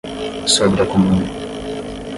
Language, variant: Portuguese, Portuguese (Brasil)